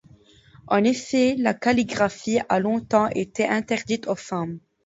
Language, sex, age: French, female, under 19